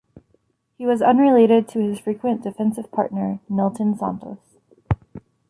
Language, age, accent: English, 30-39, United States English